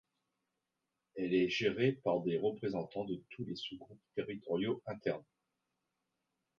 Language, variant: French, Français de métropole